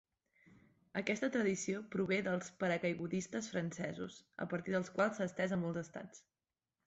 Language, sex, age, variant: Catalan, male, 30-39, Central